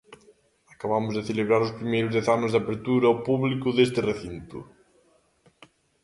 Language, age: Galician, 19-29